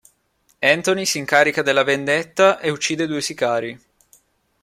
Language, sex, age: Italian, male, 19-29